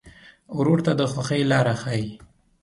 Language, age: Pashto, 19-29